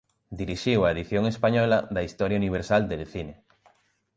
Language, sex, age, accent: Galician, male, 30-39, Normativo (estándar)